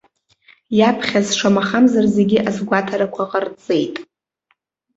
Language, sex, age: Abkhazian, female, 19-29